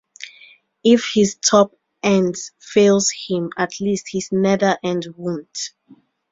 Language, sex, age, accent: English, female, 19-29, England English